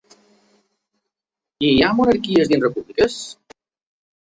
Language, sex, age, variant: Catalan, male, 50-59, Balear